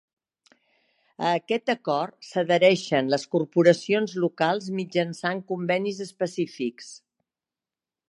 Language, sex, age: Catalan, female, 60-69